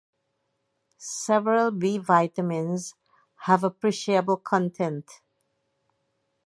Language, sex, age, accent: English, female, 50-59, England English